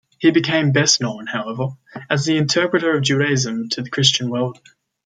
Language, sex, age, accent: English, male, under 19, Australian English